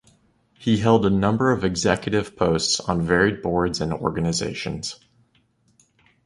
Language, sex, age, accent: English, male, 19-29, United States English